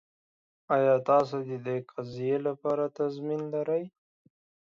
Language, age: Pashto, 19-29